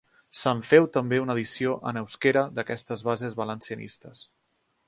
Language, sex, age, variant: Catalan, male, 30-39, Central